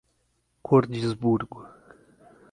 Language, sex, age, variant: Portuguese, male, 30-39, Portuguese (Brasil)